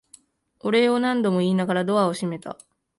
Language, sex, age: Japanese, female, 19-29